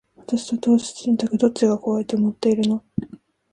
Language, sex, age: Japanese, female, 19-29